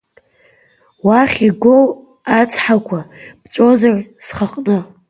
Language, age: Abkhazian, under 19